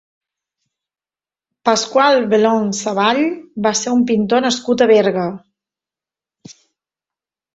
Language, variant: Catalan, Central